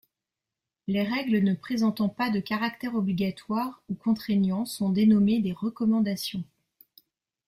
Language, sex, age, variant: French, female, 40-49, Français de métropole